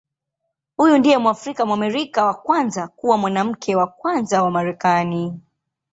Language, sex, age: Swahili, female, 19-29